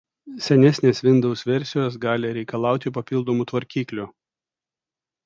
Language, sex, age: Lithuanian, male, 40-49